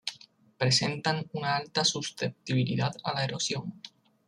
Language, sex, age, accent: Spanish, male, 19-29, España: Sur peninsular (Andalucia, Extremadura, Murcia)